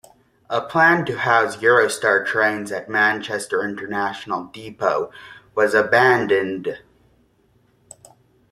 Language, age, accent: English, 19-29, United States English